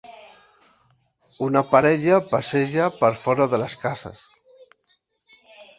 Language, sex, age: Catalan, male, 30-39